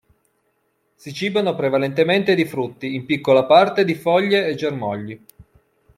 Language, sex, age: Italian, male, 40-49